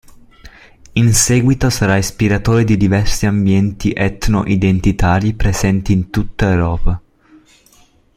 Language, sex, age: Italian, male, 19-29